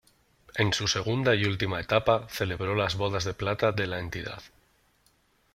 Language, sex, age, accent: Spanish, male, 30-39, España: Norte peninsular (Asturias, Castilla y León, Cantabria, País Vasco, Navarra, Aragón, La Rioja, Guadalajara, Cuenca)